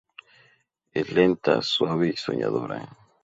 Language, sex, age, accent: Spanish, male, 19-29, México